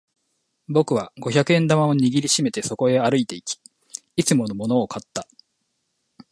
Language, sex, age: Japanese, male, 30-39